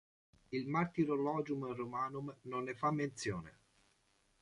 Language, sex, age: Italian, male, 40-49